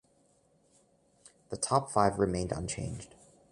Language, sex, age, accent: English, male, 19-29, United States English